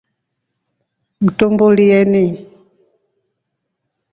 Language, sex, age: Rombo, female, 40-49